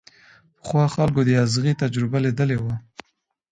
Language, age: Pashto, 19-29